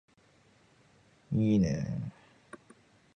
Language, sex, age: Japanese, male, 19-29